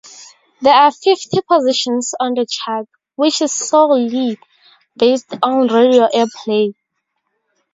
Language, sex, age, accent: English, female, 19-29, Southern African (South Africa, Zimbabwe, Namibia)